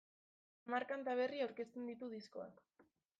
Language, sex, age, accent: Basque, female, 19-29, Mendebalekoa (Araba, Bizkaia, Gipuzkoako mendebaleko herri batzuk)